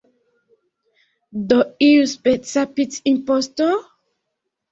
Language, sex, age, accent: Esperanto, female, 19-29, Internacia